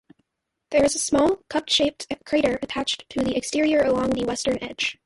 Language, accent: English, United States English